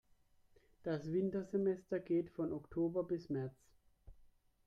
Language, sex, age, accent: German, male, 30-39, Deutschland Deutsch